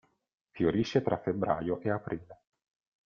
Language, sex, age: Italian, male, 19-29